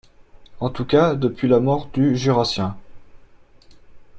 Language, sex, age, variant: French, male, 30-39, Français de métropole